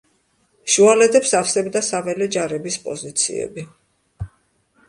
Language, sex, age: Georgian, female, 60-69